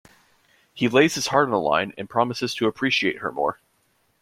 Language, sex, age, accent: English, male, 19-29, United States English